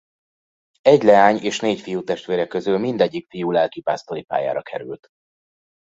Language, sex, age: Hungarian, male, 30-39